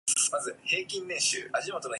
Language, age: English, 19-29